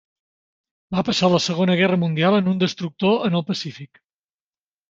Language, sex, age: Catalan, male, 40-49